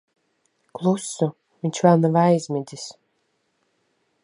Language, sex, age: Latvian, female, 40-49